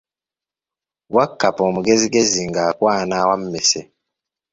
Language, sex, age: Ganda, male, 19-29